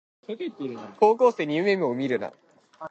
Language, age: Japanese, 19-29